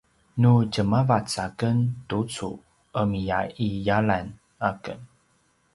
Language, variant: Paiwan, pinayuanan a kinaikacedasan (東排灣語)